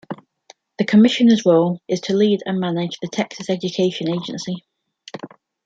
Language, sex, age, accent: English, female, 19-29, England English